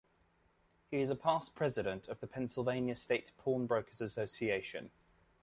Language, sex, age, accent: English, male, 30-39, England English